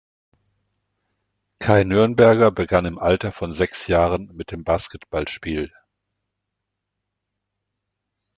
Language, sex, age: German, male, 70-79